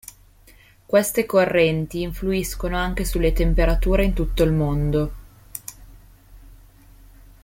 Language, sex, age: Italian, female, 19-29